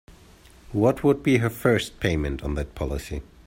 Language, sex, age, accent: English, male, 30-39, England English